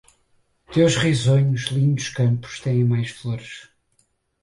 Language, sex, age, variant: Portuguese, male, 30-39, Portuguese (Portugal)